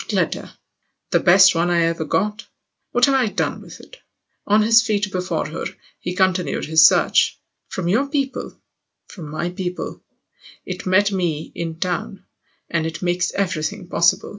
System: none